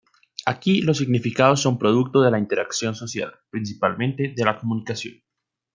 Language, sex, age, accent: Spanish, male, 19-29, Andino-Pacífico: Colombia, Perú, Ecuador, oeste de Bolivia y Venezuela andina